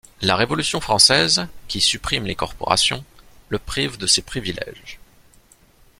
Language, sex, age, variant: French, male, 30-39, Français de métropole